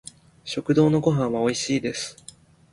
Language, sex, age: Japanese, male, 19-29